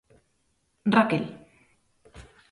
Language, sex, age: Galician, female, 30-39